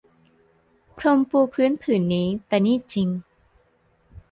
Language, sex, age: Thai, female, 19-29